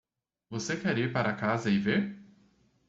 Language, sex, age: Portuguese, male, 19-29